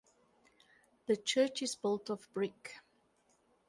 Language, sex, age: English, female, 40-49